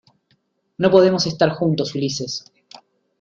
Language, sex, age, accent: Spanish, male, 40-49, Rioplatense: Argentina, Uruguay, este de Bolivia, Paraguay